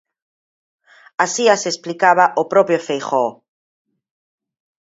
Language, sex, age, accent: Galician, female, 50-59, Normativo (estándar)